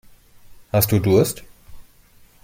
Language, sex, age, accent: German, male, 30-39, Deutschland Deutsch